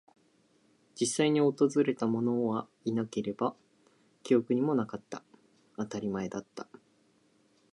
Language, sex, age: Japanese, male, under 19